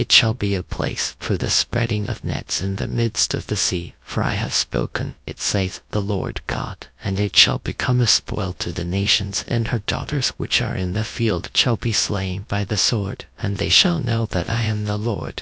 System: TTS, GradTTS